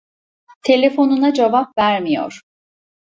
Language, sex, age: Turkish, female, 50-59